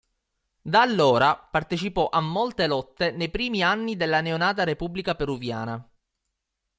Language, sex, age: Italian, male, 19-29